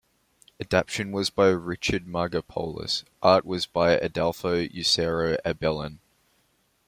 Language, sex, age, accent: English, male, 19-29, Australian English